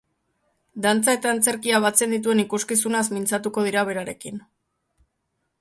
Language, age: Basque, 19-29